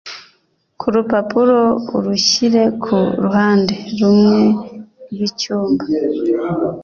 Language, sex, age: Kinyarwanda, female, 40-49